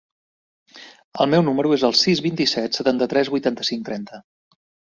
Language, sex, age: Catalan, male, 40-49